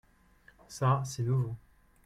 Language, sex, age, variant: French, male, 30-39, Français de métropole